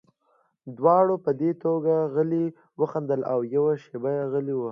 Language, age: Pashto, under 19